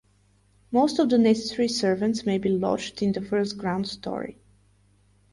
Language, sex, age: English, female, 19-29